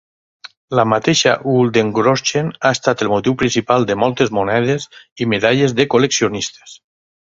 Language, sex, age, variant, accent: Catalan, male, 50-59, Valencià meridional, valencià